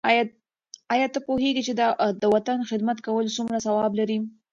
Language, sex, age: Pashto, female, 30-39